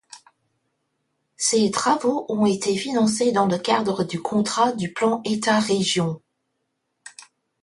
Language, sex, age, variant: French, female, 50-59, Français de métropole